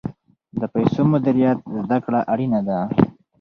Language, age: Pashto, 19-29